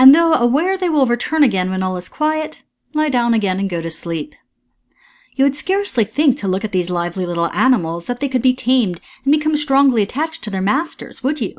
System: none